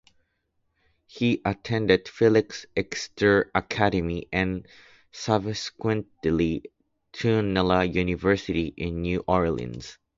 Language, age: English, 19-29